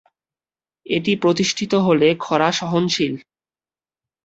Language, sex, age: Bengali, male, 19-29